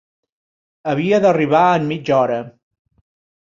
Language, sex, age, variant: Catalan, male, 50-59, Central